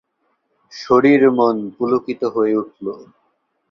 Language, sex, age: Bengali, male, 19-29